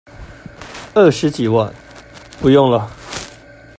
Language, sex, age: Chinese, male, 19-29